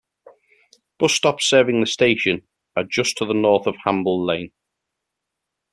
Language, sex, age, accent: English, male, 30-39, England English